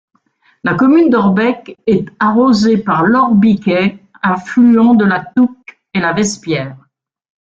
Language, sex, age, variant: French, female, 60-69, Français de métropole